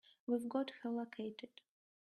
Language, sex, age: English, female, 19-29